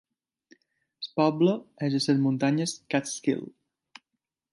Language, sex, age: Catalan, male, 30-39